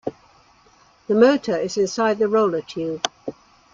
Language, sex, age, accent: English, female, 70-79, England English